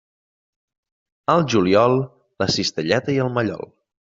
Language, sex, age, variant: Catalan, male, 19-29, Nord-Occidental